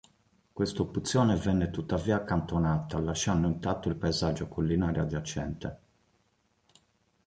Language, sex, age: Italian, male, 30-39